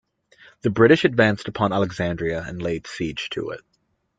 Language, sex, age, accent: English, male, 19-29, United States English